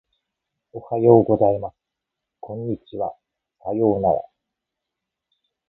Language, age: Japanese, 50-59